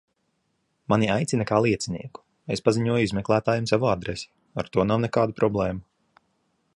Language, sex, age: Latvian, male, 30-39